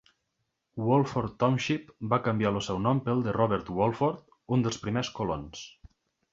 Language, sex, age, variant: Catalan, male, 19-29, Nord-Occidental